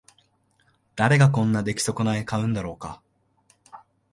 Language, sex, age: Japanese, male, 19-29